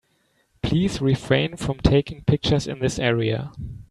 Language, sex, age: English, male, 19-29